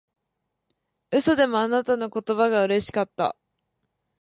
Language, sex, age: Japanese, female, 19-29